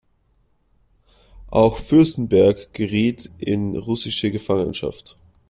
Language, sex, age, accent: German, male, 19-29, Österreichisches Deutsch